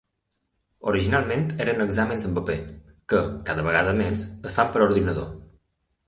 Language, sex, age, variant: Catalan, male, 30-39, Balear